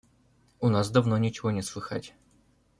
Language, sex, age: Russian, male, 19-29